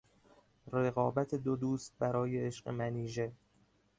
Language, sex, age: Persian, male, 19-29